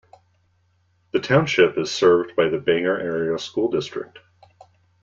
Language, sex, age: English, male, 40-49